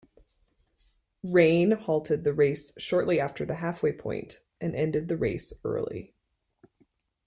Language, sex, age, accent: English, female, 30-39, United States English